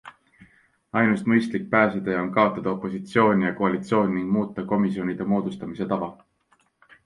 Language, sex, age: Estonian, male, 19-29